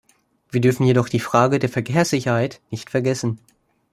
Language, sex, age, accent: German, male, under 19, Deutschland Deutsch